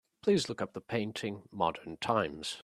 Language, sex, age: English, male, 19-29